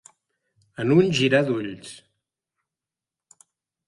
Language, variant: Catalan, Central